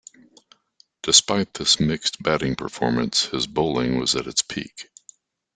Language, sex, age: English, male, 60-69